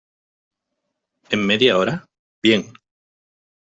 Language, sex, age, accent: Spanish, male, 40-49, España: Norte peninsular (Asturias, Castilla y León, Cantabria, País Vasco, Navarra, Aragón, La Rioja, Guadalajara, Cuenca)